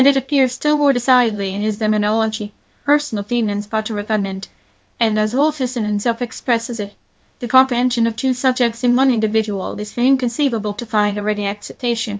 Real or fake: fake